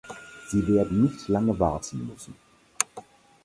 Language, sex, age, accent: German, male, 60-69, Deutschland Deutsch